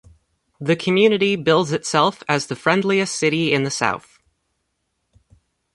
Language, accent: English, United States English